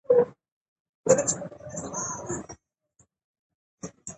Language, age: Pashto, 19-29